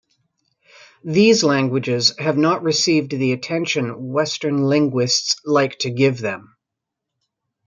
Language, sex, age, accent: English, female, 50-59, Canadian English